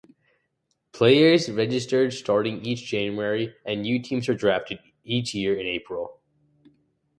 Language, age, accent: English, under 19, United States English